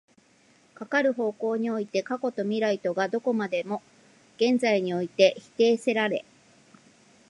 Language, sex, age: Japanese, female, 40-49